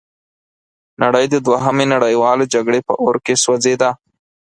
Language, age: Pashto, 19-29